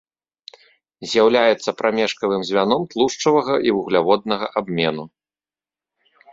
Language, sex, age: Belarusian, male, 30-39